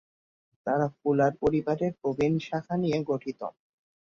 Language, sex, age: Bengali, male, 19-29